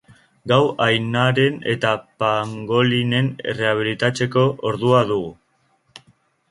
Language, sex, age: Basque, male, under 19